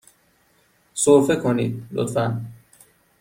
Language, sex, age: Persian, male, 19-29